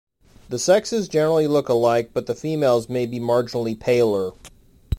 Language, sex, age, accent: English, male, 30-39, United States English